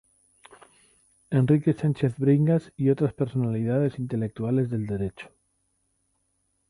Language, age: Spanish, 60-69